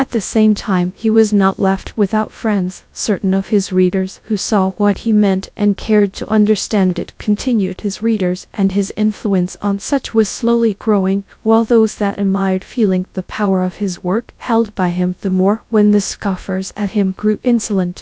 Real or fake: fake